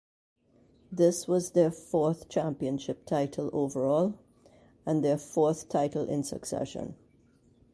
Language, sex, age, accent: English, female, 50-59, West Indies and Bermuda (Bahamas, Bermuda, Jamaica, Trinidad)